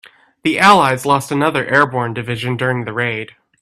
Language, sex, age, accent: English, male, 19-29, United States English